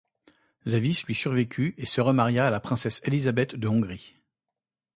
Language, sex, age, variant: French, male, 40-49, Français de métropole